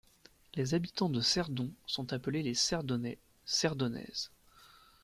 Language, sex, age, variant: French, male, 19-29, Français de métropole